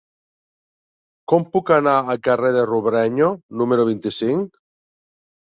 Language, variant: Catalan, Central